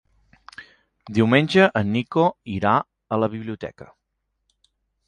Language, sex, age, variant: Catalan, male, 40-49, Nord-Occidental